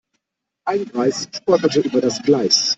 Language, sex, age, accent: German, male, 30-39, Deutschland Deutsch